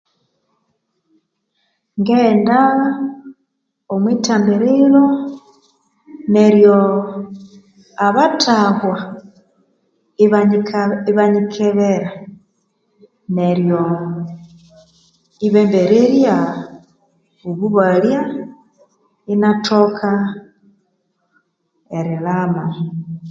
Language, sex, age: Konzo, female, 30-39